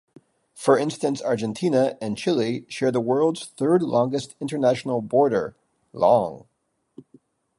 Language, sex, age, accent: English, male, 40-49, United States English